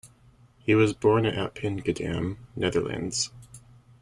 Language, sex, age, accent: English, male, 30-39, United States English